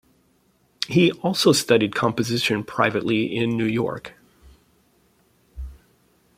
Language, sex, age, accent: English, male, 50-59, United States English